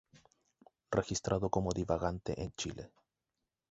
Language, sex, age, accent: Spanish, male, 19-29, Chileno: Chile, Cuyo